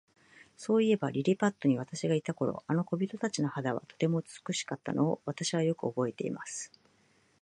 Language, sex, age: Japanese, female, 50-59